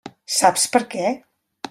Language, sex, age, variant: Catalan, female, 50-59, Central